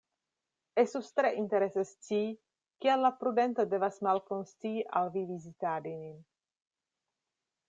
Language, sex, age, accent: Esperanto, female, 40-49, Internacia